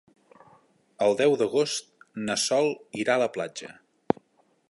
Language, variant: Catalan, Central